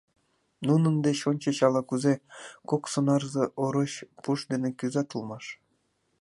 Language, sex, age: Mari, female, 19-29